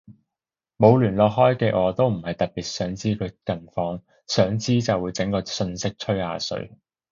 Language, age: Cantonese, 30-39